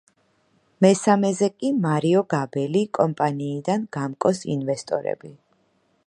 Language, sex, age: Georgian, female, 40-49